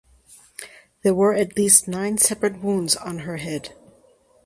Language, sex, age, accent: English, female, 60-69, United States English